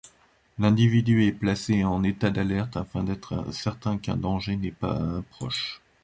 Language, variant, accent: French, Français d'Europe, Français d’Allemagne